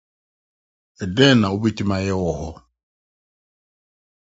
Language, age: Akan, 60-69